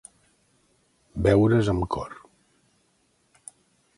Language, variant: Catalan, Central